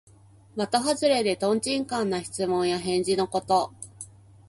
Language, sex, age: Japanese, female, 30-39